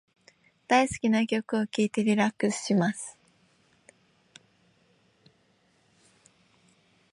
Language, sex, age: Japanese, female, 19-29